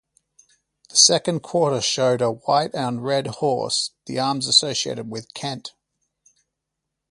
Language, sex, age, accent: English, male, 30-39, Australian English